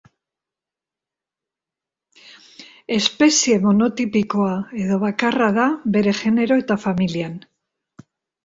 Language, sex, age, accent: Basque, female, 70-79, Mendebalekoa (Araba, Bizkaia, Gipuzkoako mendebaleko herri batzuk)